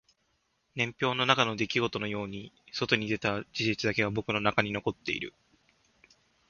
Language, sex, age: Japanese, male, 19-29